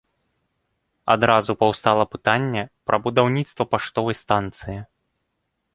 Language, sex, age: Belarusian, male, 19-29